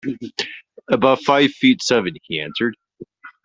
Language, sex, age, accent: English, male, 40-49, Canadian English